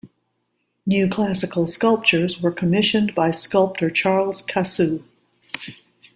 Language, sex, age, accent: English, female, 60-69, United States English